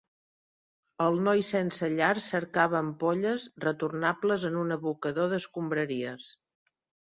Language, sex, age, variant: Catalan, female, 50-59, Central